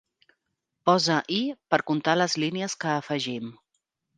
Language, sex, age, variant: Catalan, female, 40-49, Central